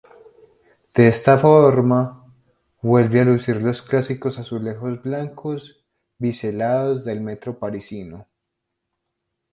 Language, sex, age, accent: Spanish, male, 19-29, Andino-Pacífico: Colombia, Perú, Ecuador, oeste de Bolivia y Venezuela andina